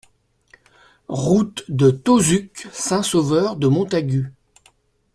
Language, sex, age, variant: French, male, 60-69, Français de métropole